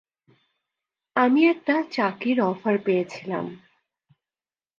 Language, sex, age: Bengali, female, 19-29